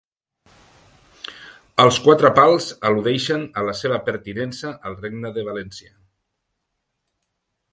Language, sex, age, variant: Catalan, male, 50-59, Central